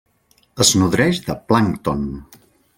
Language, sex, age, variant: Catalan, male, 50-59, Central